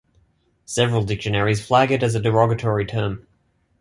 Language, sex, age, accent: English, male, 19-29, Australian English